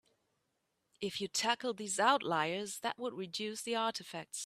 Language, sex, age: English, female, 40-49